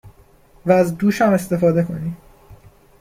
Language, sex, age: Persian, male, under 19